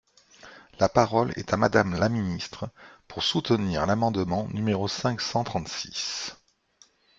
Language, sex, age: French, male, 50-59